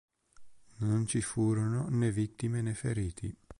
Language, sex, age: Italian, male, 30-39